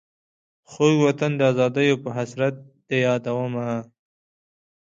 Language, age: Pashto, 30-39